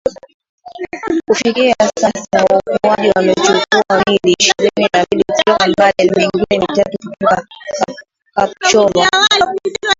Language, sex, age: Swahili, female, 19-29